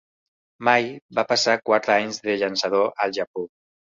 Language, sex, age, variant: Catalan, male, 40-49, Central